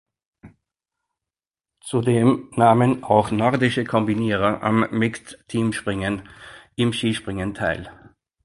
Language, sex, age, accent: German, male, 40-49, Österreichisches Deutsch